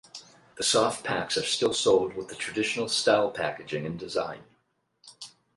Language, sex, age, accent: English, male, 50-59, United States English